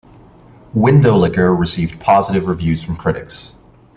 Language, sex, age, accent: English, male, 30-39, United States English